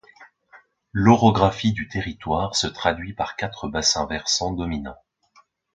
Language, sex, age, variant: French, male, 30-39, Français de métropole